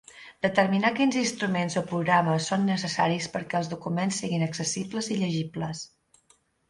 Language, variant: Catalan, Central